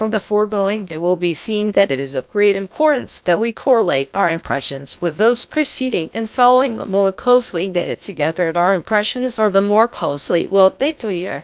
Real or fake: fake